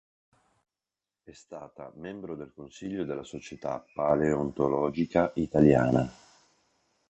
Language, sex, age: Italian, male, 50-59